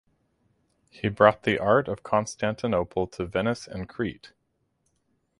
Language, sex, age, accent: English, male, 30-39, United States English